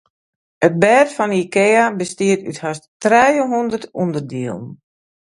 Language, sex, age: Western Frisian, female, 50-59